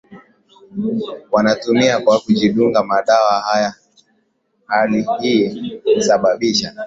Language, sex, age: Swahili, male, 19-29